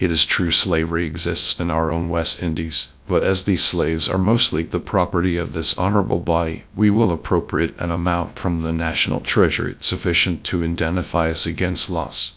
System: TTS, GradTTS